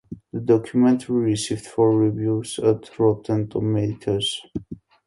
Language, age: English, 19-29